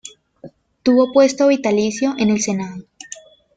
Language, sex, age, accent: Spanish, female, 19-29, Andino-Pacífico: Colombia, Perú, Ecuador, oeste de Bolivia y Venezuela andina